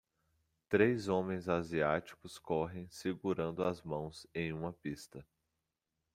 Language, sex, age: Portuguese, male, 30-39